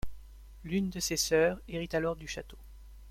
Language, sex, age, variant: French, male, 19-29, Français de métropole